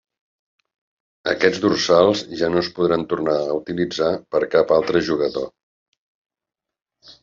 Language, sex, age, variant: Catalan, male, 60-69, Central